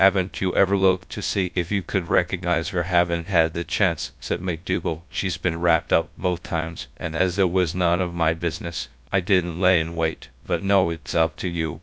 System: TTS, GradTTS